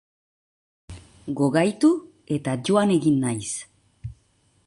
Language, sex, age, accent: Basque, female, 40-49, Nafar-lapurtarra edo Zuberotarra (Lapurdi, Nafarroa Beherea, Zuberoa)